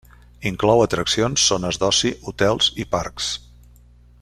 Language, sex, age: Catalan, male, 60-69